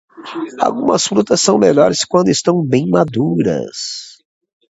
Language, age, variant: Portuguese, 40-49, Portuguese (Brasil)